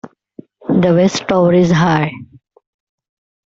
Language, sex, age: English, male, 19-29